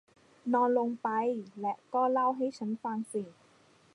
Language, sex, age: Thai, female, under 19